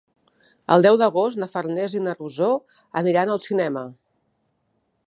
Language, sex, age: Catalan, female, 40-49